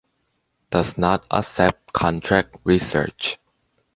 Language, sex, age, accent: English, male, under 19, United States English